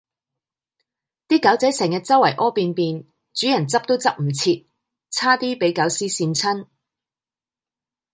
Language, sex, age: Cantonese, female, 40-49